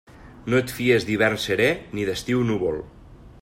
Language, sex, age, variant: Catalan, male, 40-49, Nord-Occidental